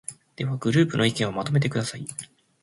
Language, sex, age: Japanese, male, 19-29